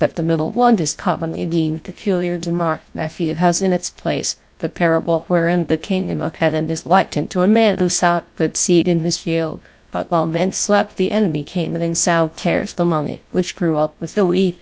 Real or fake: fake